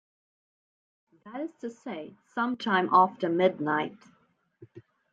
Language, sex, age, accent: English, female, 30-39, England English